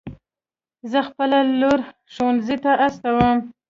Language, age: Pashto, 19-29